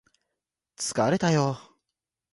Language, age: Japanese, 19-29